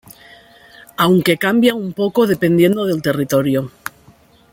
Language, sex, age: Spanish, female, 50-59